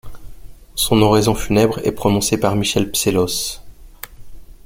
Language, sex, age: French, male, 50-59